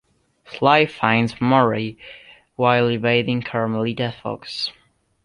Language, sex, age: English, male, under 19